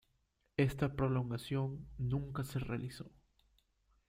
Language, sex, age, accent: Spanish, male, 19-29, Andino-Pacífico: Colombia, Perú, Ecuador, oeste de Bolivia y Venezuela andina